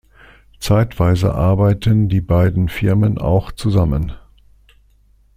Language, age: German, 60-69